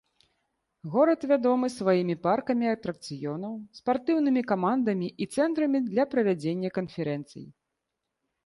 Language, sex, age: Belarusian, female, 30-39